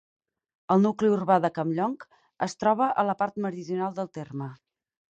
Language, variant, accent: Catalan, Central, Camp de Tarragona